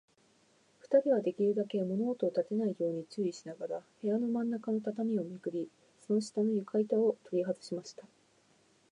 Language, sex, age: Japanese, female, 19-29